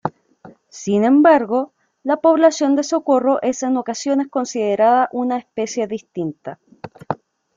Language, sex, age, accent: Spanish, female, 30-39, Chileno: Chile, Cuyo